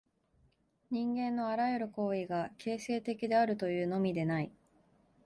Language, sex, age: Japanese, female, 19-29